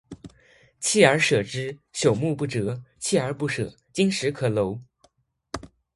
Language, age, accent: Chinese, under 19, 出生地：湖北省